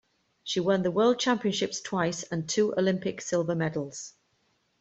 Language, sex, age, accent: English, female, 40-49, Welsh English